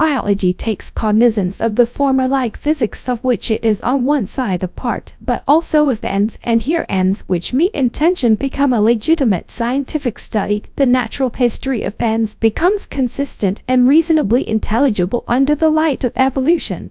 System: TTS, GradTTS